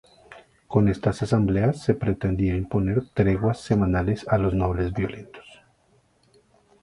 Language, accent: Spanish, Caribe: Cuba, Venezuela, Puerto Rico, República Dominicana, Panamá, Colombia caribeña, México caribeño, Costa del golfo de México